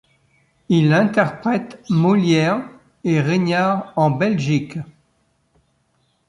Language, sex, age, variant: French, male, 60-69, Français de métropole